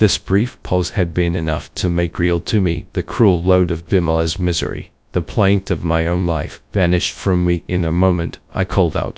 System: TTS, GradTTS